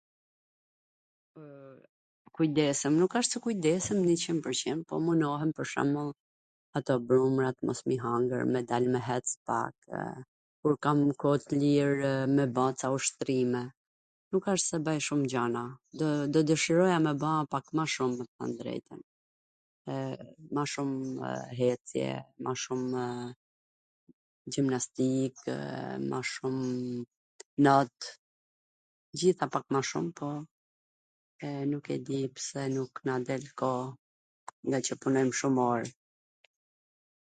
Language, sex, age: Gheg Albanian, female, 40-49